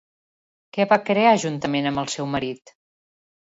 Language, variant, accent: Catalan, Central, central